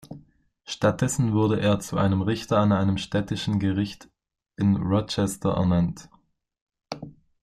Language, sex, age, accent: German, male, 19-29, Deutschland Deutsch